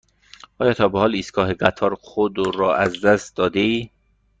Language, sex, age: Persian, male, 19-29